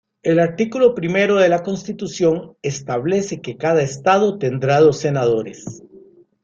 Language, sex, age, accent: Spanish, male, 50-59, América central